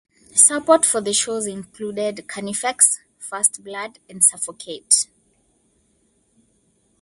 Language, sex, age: English, female, 19-29